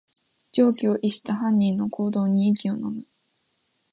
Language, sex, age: Japanese, female, 19-29